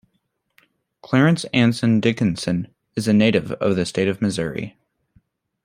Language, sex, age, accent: English, male, under 19, United States English